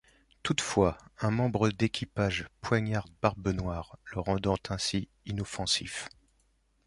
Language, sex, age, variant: French, male, 30-39, Français de métropole